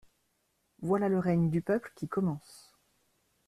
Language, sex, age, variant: French, female, 40-49, Français de métropole